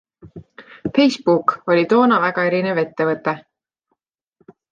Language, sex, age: Estonian, female, 19-29